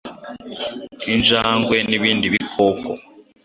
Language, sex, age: Kinyarwanda, male, under 19